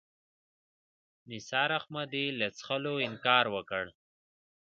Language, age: Pashto, 19-29